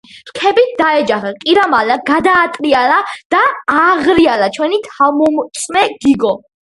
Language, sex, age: Georgian, female, under 19